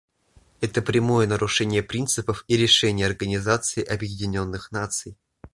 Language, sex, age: Russian, male, under 19